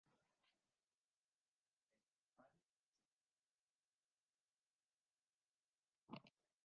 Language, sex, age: Spanish, female, 19-29